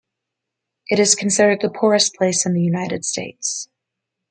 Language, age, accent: English, 19-29, United States English